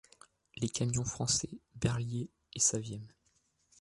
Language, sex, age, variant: French, male, 19-29, Français de métropole